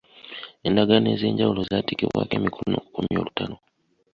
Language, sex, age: Ganda, male, 19-29